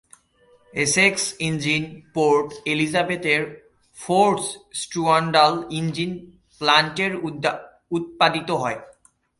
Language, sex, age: Bengali, male, 19-29